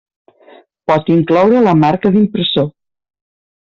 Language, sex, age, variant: Catalan, female, 50-59, Septentrional